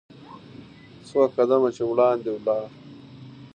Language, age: Pashto, 30-39